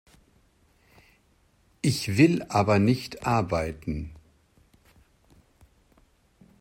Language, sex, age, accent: German, male, 50-59, Deutschland Deutsch